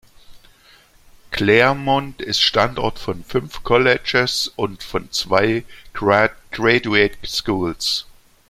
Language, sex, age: German, male, 50-59